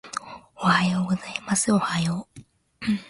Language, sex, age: Japanese, female, 19-29